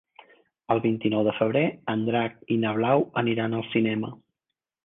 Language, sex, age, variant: Catalan, male, 50-59, Central